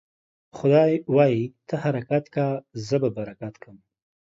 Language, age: Pashto, 19-29